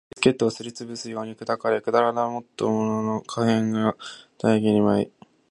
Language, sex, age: Japanese, male, 19-29